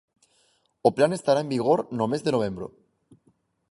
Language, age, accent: Galician, 19-29, Normativo (estándar)